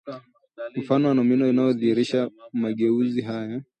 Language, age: Swahili, 19-29